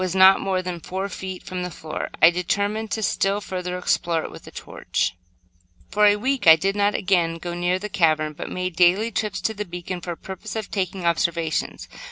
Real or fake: real